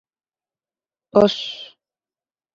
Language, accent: English, India and South Asia (India, Pakistan, Sri Lanka)